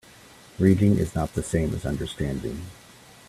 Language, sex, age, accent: English, male, 40-49, United States English